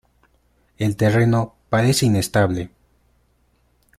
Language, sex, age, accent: Spanish, male, 19-29, Andino-Pacífico: Colombia, Perú, Ecuador, oeste de Bolivia y Venezuela andina